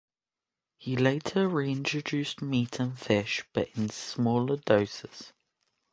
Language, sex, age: English, male, 19-29